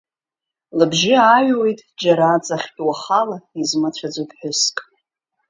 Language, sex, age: Abkhazian, female, 30-39